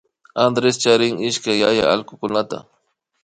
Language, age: Imbabura Highland Quichua, 30-39